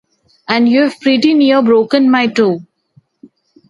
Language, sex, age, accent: English, female, 40-49, India and South Asia (India, Pakistan, Sri Lanka)